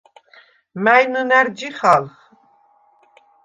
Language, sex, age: Svan, female, 50-59